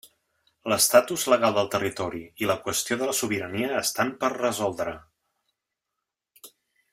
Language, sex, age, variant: Catalan, male, 40-49, Central